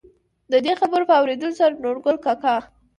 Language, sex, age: Pashto, female, under 19